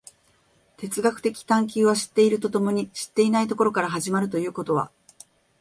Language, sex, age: Japanese, female, 50-59